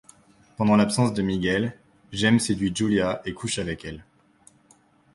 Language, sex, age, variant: French, male, 19-29, Français de métropole